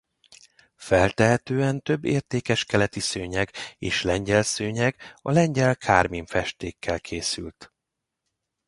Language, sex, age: Hungarian, male, 40-49